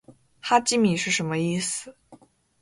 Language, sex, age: Chinese, female, 19-29